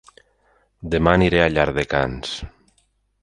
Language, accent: Catalan, valencià